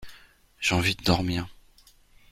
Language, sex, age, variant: French, male, 40-49, Français de métropole